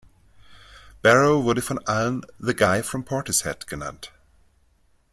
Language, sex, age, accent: German, male, 30-39, Deutschland Deutsch